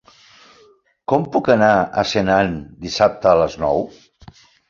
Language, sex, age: Catalan, male, 60-69